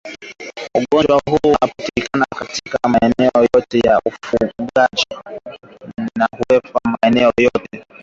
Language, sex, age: Swahili, male, 19-29